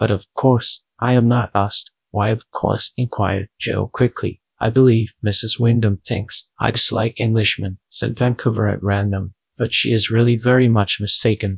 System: TTS, GradTTS